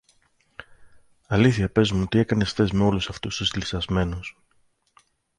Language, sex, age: Greek, male, 30-39